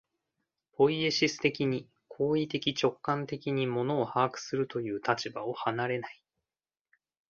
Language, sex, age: Japanese, male, 30-39